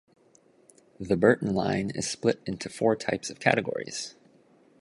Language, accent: English, United States English